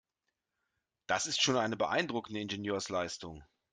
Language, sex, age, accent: German, male, 40-49, Deutschland Deutsch